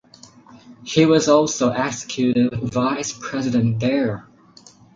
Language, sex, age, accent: English, male, under 19, United States English